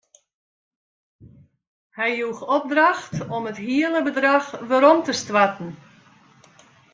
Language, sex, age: Western Frisian, female, 50-59